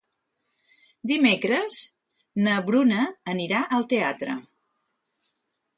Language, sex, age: Catalan, female, 60-69